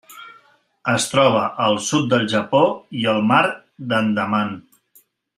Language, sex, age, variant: Catalan, male, 40-49, Central